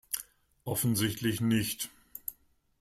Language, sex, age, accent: German, male, 60-69, Deutschland Deutsch